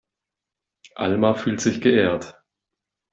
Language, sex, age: German, male, 19-29